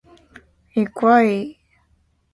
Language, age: Chinese, 19-29